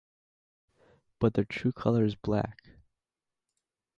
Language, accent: English, United States English